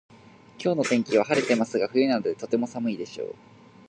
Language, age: Japanese, 19-29